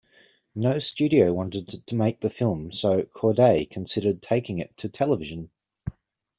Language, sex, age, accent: English, male, 40-49, Australian English